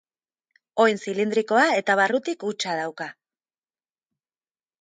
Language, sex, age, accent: Basque, female, 30-39, Erdialdekoa edo Nafarra (Gipuzkoa, Nafarroa)